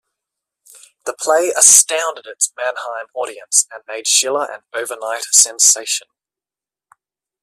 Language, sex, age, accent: English, male, 19-29, Australian English